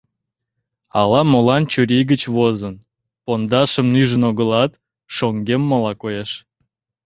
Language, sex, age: Mari, male, 30-39